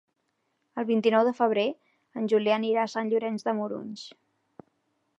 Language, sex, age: Catalan, female, 19-29